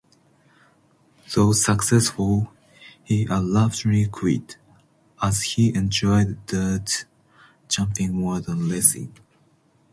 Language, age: English, 19-29